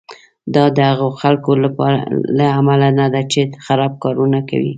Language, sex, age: Pashto, female, 50-59